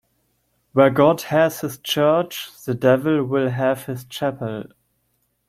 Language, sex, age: English, male, 19-29